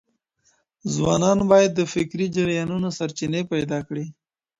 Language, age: Pashto, 19-29